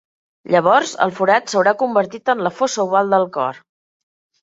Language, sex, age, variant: Catalan, female, 40-49, Central